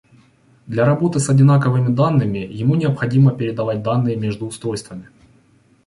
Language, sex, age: Russian, male, 30-39